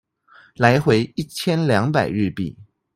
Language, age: Chinese, 30-39